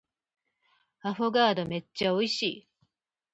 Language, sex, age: Japanese, female, 40-49